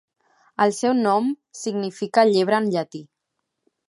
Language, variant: Catalan, Central